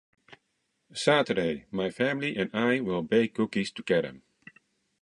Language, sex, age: English, male, 40-49